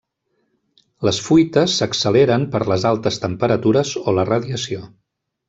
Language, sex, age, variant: Catalan, male, 50-59, Central